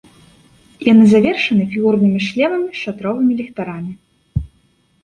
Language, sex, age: Belarusian, female, 19-29